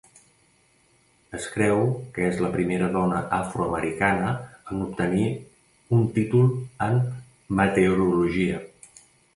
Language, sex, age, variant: Catalan, male, 40-49, Nord-Occidental